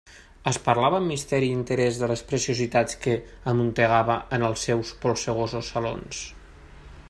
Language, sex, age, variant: Catalan, male, 19-29, Nord-Occidental